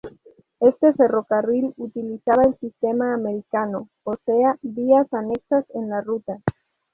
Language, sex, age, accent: Spanish, female, 19-29, México